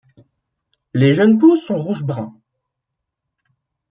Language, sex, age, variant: French, male, 19-29, Français de métropole